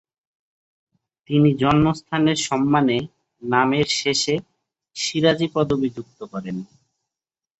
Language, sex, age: Bengali, male, 30-39